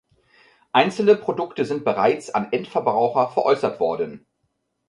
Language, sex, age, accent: German, male, 50-59, Deutschland Deutsch